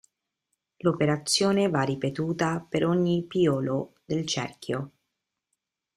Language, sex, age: Italian, female, 30-39